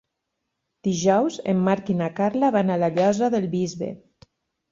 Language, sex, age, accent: Catalan, female, 50-59, valencià